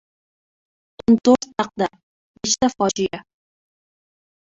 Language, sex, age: Uzbek, female, 19-29